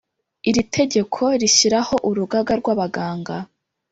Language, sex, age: Kinyarwanda, female, 19-29